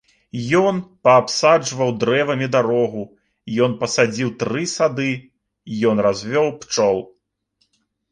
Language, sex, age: Belarusian, male, 30-39